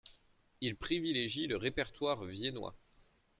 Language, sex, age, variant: French, male, 30-39, Français de métropole